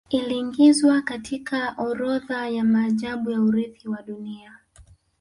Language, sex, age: Swahili, female, 19-29